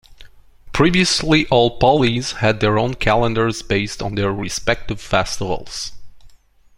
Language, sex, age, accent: English, male, 30-39, United States English